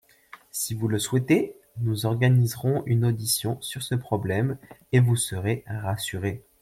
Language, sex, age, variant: French, male, 19-29, Français de métropole